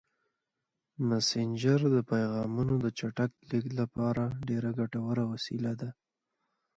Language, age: Pashto, 19-29